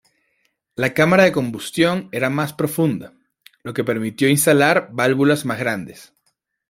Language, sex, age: Spanish, male, 19-29